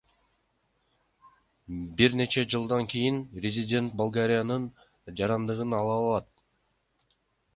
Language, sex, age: Kyrgyz, male, 19-29